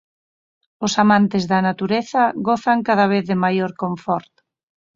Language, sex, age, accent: Galician, female, 30-39, Normativo (estándar)